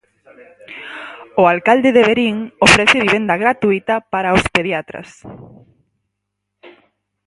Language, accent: Galician, Normativo (estándar)